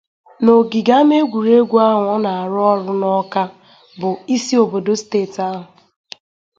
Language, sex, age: Igbo, female, under 19